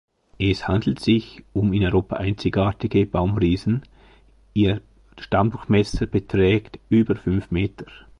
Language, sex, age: German, male, 30-39